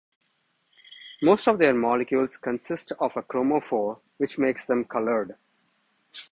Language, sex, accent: English, male, India and South Asia (India, Pakistan, Sri Lanka)